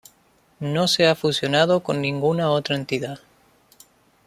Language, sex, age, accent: Spanish, male, 19-29, Rioplatense: Argentina, Uruguay, este de Bolivia, Paraguay